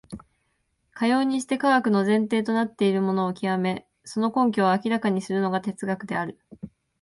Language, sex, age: Japanese, female, 19-29